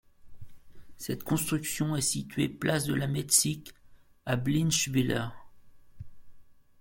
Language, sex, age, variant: French, male, 50-59, Français de métropole